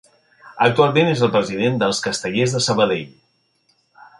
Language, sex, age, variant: Catalan, male, 40-49, Central